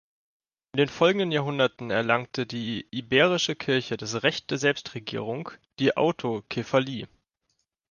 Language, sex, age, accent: German, male, 19-29, Deutschland Deutsch